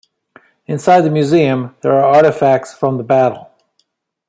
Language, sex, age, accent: English, male, 70-79, United States English